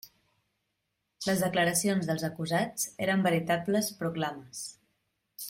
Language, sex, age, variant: Catalan, female, 30-39, Central